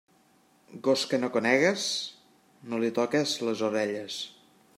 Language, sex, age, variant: Catalan, male, 40-49, Central